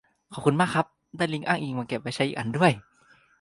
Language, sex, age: Thai, male, 19-29